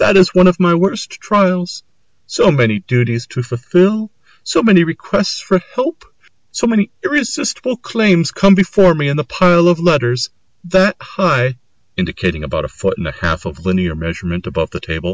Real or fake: real